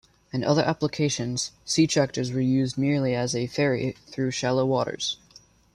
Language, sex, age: English, male, under 19